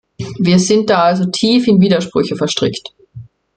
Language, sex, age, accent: German, female, 19-29, Österreichisches Deutsch